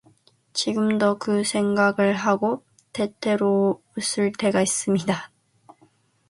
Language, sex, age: Korean, female, 19-29